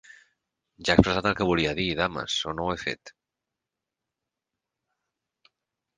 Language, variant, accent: Catalan, Central, Barceloní